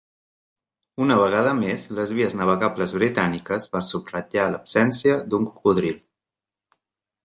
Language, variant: Catalan, Central